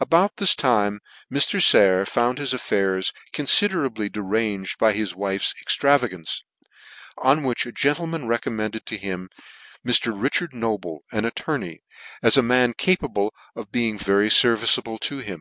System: none